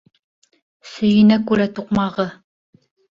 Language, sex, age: Bashkir, female, 30-39